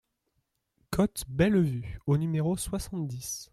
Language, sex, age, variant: French, male, under 19, Français de métropole